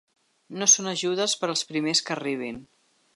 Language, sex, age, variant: Catalan, female, 40-49, Central